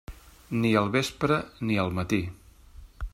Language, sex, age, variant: Catalan, male, 50-59, Central